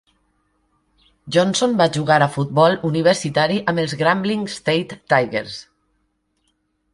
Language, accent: Catalan, valencià